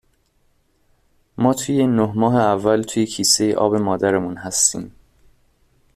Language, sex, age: Persian, male, 19-29